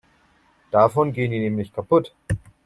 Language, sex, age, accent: German, male, 30-39, Deutschland Deutsch